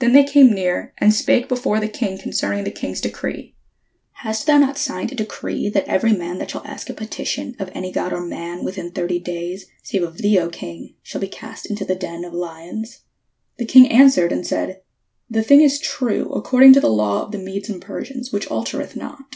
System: none